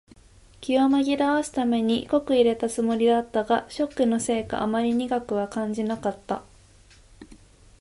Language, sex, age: Japanese, female, 19-29